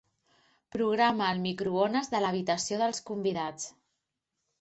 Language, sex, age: Catalan, female, 30-39